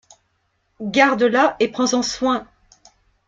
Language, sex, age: French, female, 50-59